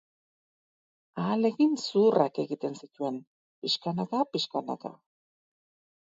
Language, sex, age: Basque, female, 40-49